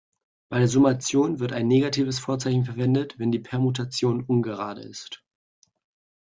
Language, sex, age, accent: German, male, 19-29, Deutschland Deutsch